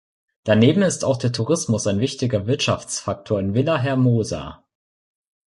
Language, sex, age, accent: German, male, under 19, Deutschland Deutsch